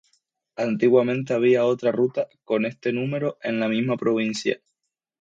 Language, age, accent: Spanish, 19-29, España: Islas Canarias